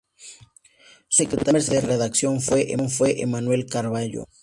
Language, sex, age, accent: Spanish, male, 19-29, México